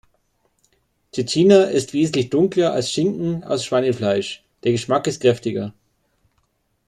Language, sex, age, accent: German, male, 30-39, Deutschland Deutsch